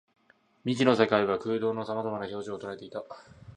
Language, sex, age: Japanese, male, 19-29